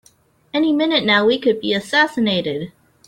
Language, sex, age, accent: English, female, 19-29, United States English